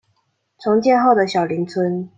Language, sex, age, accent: Chinese, female, 19-29, 出生地：彰化縣